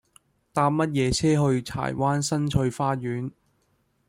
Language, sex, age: Cantonese, male, 19-29